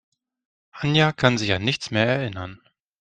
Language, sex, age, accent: German, male, 30-39, Deutschland Deutsch